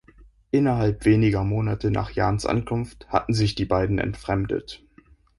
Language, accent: German, Deutschland Deutsch